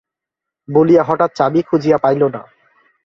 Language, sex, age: Bengali, male, 19-29